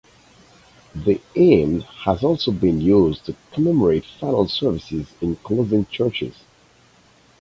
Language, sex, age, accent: English, male, 40-49, United States English